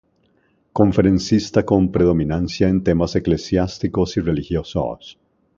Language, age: Spanish, 50-59